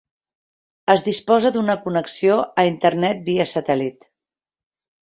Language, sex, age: Catalan, female, 40-49